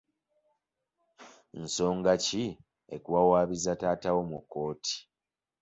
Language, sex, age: Ganda, male, 19-29